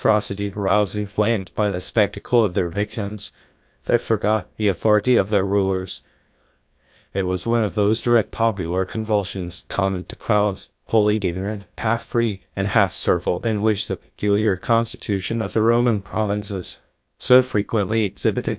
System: TTS, GlowTTS